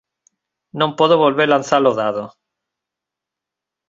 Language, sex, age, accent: Galician, male, 30-39, Normativo (estándar)